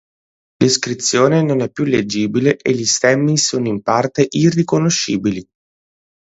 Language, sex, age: Italian, male, 19-29